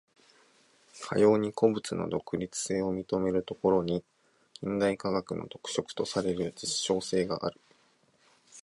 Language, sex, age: Japanese, male, 19-29